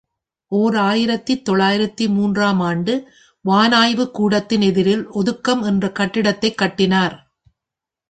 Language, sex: Tamil, female